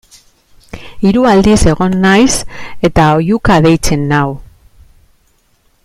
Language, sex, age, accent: Basque, female, 40-49, Mendebalekoa (Araba, Bizkaia, Gipuzkoako mendebaleko herri batzuk)